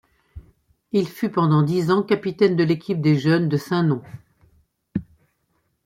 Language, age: French, 60-69